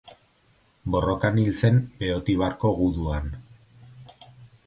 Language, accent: Basque, Erdialdekoa edo Nafarra (Gipuzkoa, Nafarroa)